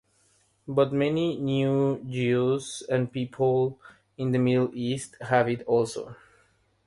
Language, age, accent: English, 19-29, United States English; India and South Asia (India, Pakistan, Sri Lanka)